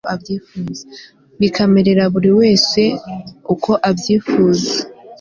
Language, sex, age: Kinyarwanda, female, 19-29